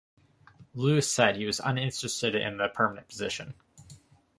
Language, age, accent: English, 19-29, United States English